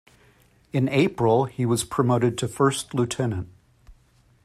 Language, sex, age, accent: English, male, 50-59, United States English